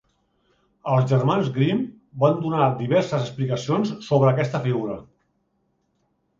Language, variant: Catalan, Central